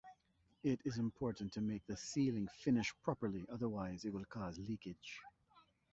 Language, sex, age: English, male, 40-49